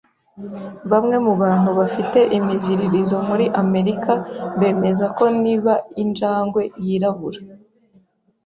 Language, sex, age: Kinyarwanda, female, 19-29